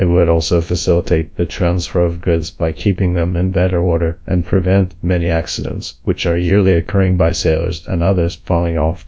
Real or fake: fake